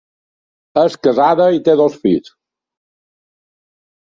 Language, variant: Catalan, Balear